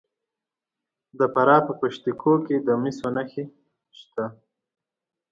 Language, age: Pashto, 19-29